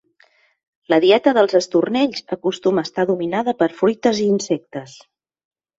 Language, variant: Catalan, Central